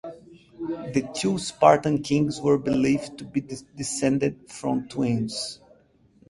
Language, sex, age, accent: English, male, 30-39, United States English